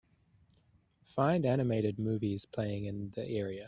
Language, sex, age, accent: English, male, 30-39, New Zealand English